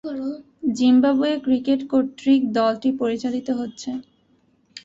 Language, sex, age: Bengali, female, under 19